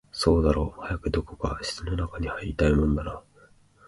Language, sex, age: Japanese, male, 19-29